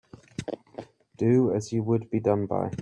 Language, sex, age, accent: English, male, 19-29, England English